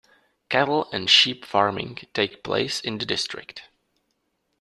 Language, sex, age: English, male, 19-29